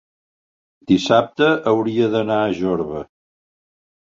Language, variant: Catalan, Central